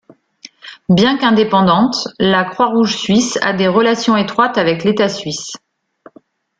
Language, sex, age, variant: French, female, 40-49, Français de métropole